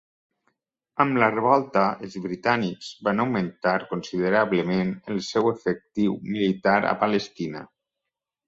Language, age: Catalan, 40-49